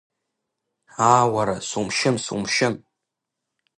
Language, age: Abkhazian, under 19